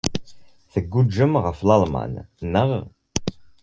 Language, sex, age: Kabyle, male, under 19